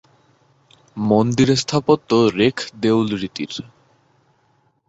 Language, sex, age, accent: Bengali, male, 19-29, শুদ্ধ বাংলা